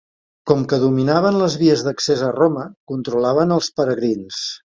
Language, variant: Catalan, Central